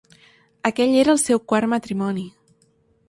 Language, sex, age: Catalan, female, 19-29